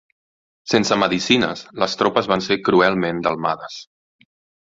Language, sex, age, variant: Catalan, male, 30-39, Central